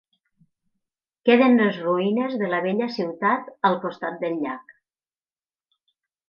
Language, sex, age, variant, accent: Catalan, female, 50-59, Nord-Occidental, Tortosí